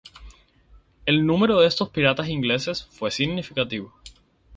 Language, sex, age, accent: Spanish, male, 19-29, Caribe: Cuba, Venezuela, Puerto Rico, República Dominicana, Panamá, Colombia caribeña, México caribeño, Costa del golfo de México